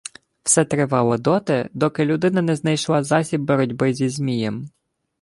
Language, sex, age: Ukrainian, male, 19-29